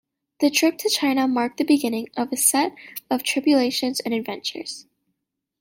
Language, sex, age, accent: English, female, under 19, United States English